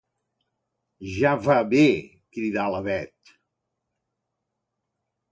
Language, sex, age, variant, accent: Catalan, male, 60-69, Central, central